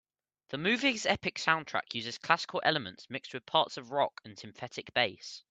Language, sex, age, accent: English, male, under 19, England English